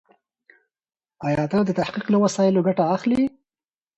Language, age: Pashto, 19-29